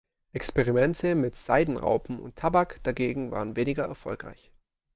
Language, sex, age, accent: German, male, 19-29, Deutschland Deutsch